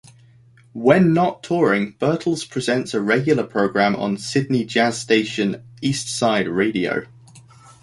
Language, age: English, 19-29